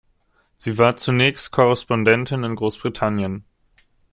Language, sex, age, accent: German, male, 19-29, Deutschland Deutsch